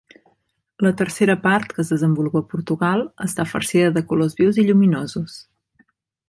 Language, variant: Catalan, Central